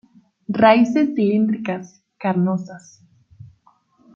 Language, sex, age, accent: Spanish, female, 19-29, México